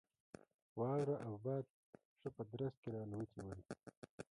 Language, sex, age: Pashto, male, 30-39